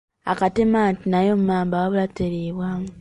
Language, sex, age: Ganda, male, 19-29